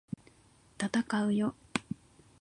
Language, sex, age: Japanese, female, 19-29